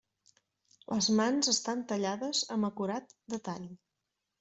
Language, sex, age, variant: Catalan, female, 40-49, Central